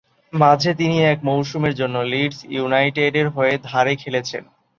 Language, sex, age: Bengali, male, 19-29